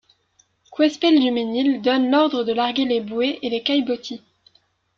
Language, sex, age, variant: French, female, 19-29, Français de métropole